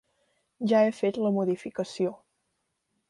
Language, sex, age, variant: Catalan, female, 19-29, Central